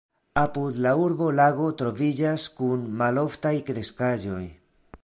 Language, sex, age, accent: Esperanto, male, 40-49, Internacia